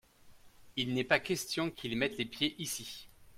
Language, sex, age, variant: French, male, 40-49, Français de métropole